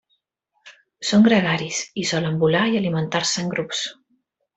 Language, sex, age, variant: Catalan, female, 50-59, Central